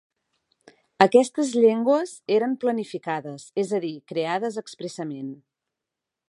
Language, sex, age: Catalan, female, 40-49